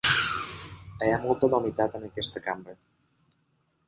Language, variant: Catalan, Balear